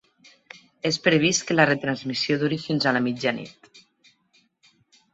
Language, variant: Catalan, Nord-Occidental